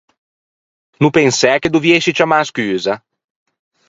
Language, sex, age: Ligurian, male, 30-39